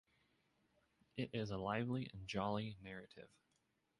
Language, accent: English, United States English